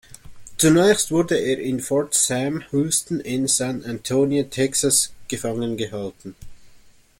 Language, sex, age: German, male, 19-29